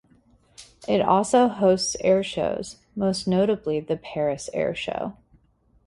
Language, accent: English, United States English